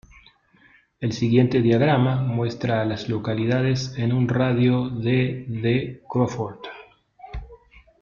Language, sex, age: Spanish, male, 40-49